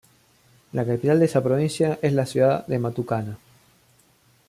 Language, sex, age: Spanish, male, under 19